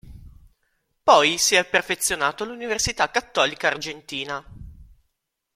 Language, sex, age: Italian, male, 30-39